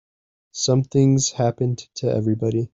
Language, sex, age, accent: English, male, 19-29, United States English